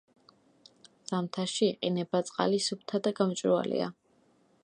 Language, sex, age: Georgian, female, 19-29